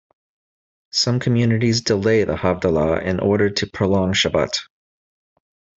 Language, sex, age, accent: English, male, 30-39, United States English